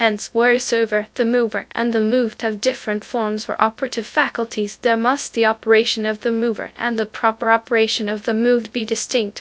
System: TTS, GradTTS